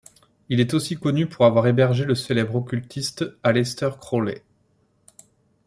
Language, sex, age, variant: French, male, 30-39, Français de métropole